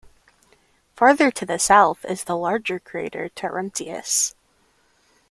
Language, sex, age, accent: English, male, 19-29, United States English